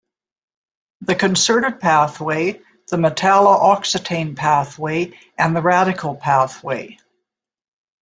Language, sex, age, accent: English, female, 60-69, Canadian English